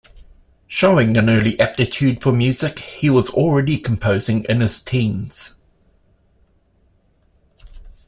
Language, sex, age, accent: English, male, 50-59, New Zealand English